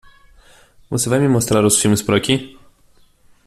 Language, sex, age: Portuguese, male, 19-29